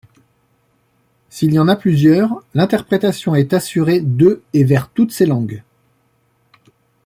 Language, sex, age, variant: French, male, 40-49, Français de métropole